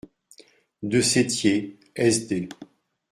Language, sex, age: French, male, 60-69